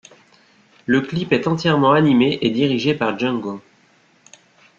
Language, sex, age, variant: French, male, 30-39, Français de métropole